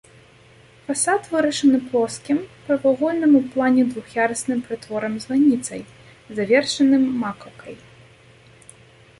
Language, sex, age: Belarusian, female, 30-39